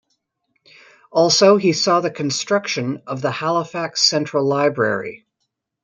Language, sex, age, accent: English, female, 50-59, Canadian English